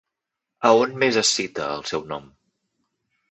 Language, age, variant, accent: Catalan, 30-39, Central, central